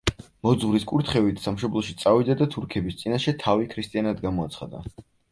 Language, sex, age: Georgian, male, 19-29